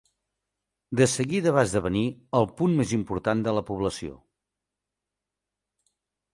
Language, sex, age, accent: Catalan, male, 50-59, Girona